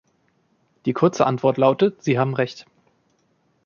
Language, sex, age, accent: German, male, 30-39, Deutschland Deutsch